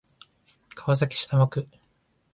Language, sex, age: Japanese, male, 19-29